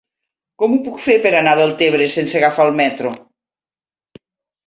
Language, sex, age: Catalan, female, 50-59